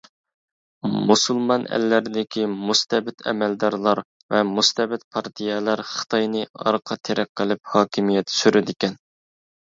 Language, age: Uyghur, 19-29